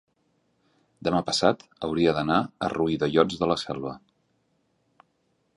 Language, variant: Catalan, Central